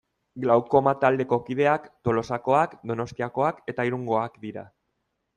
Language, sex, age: Basque, male, 30-39